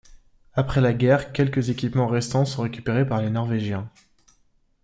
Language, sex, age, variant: French, male, 19-29, Français de métropole